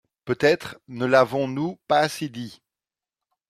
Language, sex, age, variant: French, male, 40-49, Français d'Europe